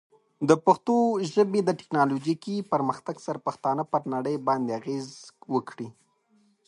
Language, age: Pashto, 19-29